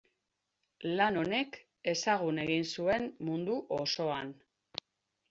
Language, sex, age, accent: Basque, female, 40-49, Mendebalekoa (Araba, Bizkaia, Gipuzkoako mendebaleko herri batzuk)